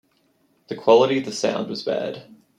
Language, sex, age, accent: English, male, 19-29, Australian English